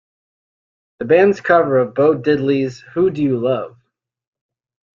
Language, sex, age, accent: English, male, 30-39, United States English